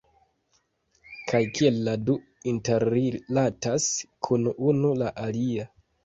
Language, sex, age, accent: Esperanto, male, 19-29, Internacia